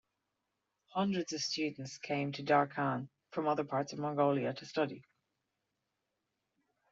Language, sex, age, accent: English, female, 40-49, Irish English